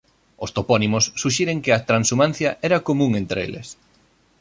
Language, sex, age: Galician, male, 30-39